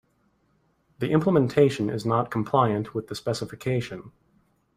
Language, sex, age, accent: English, male, 30-39, United States English